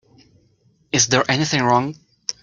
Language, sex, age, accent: English, male, 30-39, United States English